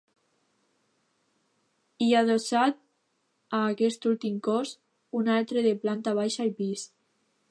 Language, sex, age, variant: Catalan, female, under 19, Alacantí